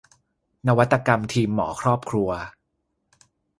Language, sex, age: Thai, male, 30-39